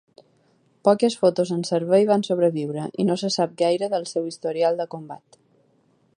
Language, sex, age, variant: Catalan, female, 30-39, Balear